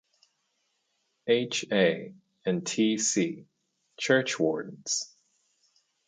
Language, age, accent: English, 30-39, United States English